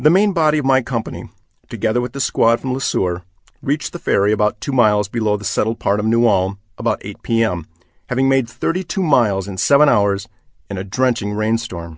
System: none